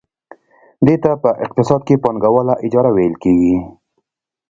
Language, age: Pashto, 19-29